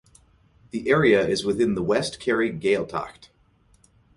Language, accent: English, United States English